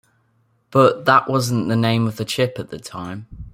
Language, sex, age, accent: English, male, under 19, England English